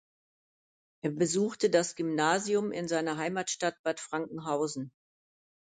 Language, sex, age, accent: German, female, 60-69, Deutschland Deutsch